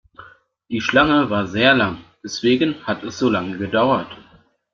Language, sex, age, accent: German, male, 19-29, Deutschland Deutsch